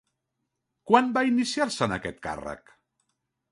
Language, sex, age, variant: Catalan, male, 50-59, Central